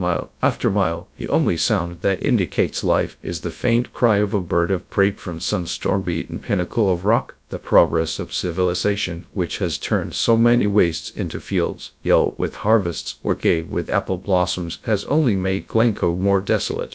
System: TTS, GradTTS